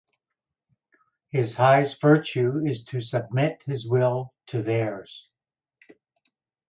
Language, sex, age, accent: English, male, 60-69, Canadian English